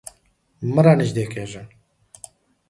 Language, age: Pashto, 30-39